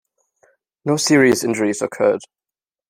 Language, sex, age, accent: English, male, 19-29, England English